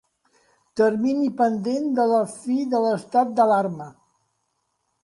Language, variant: Catalan, Central